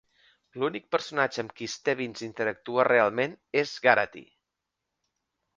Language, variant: Catalan, Central